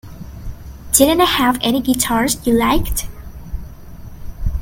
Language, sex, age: English, female, 19-29